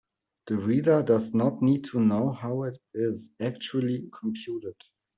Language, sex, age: English, male, 30-39